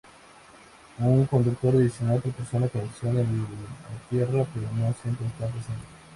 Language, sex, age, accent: Spanish, male, 19-29, México